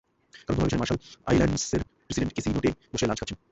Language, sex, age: Bengali, male, 19-29